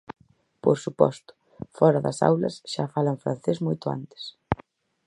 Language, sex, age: Galician, female, 19-29